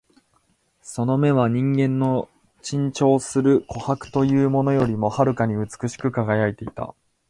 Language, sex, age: Japanese, male, 19-29